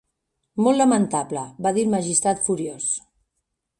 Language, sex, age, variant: Catalan, male, 40-49, Central